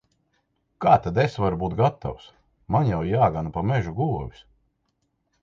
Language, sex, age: Latvian, male, 50-59